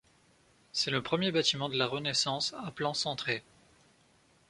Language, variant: French, Français de métropole